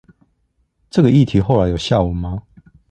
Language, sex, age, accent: Chinese, male, 19-29, 出生地：彰化縣